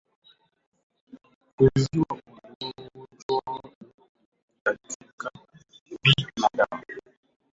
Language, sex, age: Swahili, male, 30-39